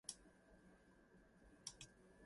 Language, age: English, 19-29